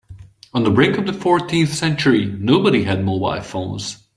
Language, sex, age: English, male, 30-39